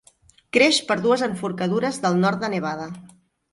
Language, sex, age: Catalan, female, 40-49